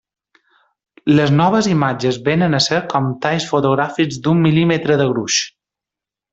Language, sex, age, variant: Catalan, male, 30-39, Balear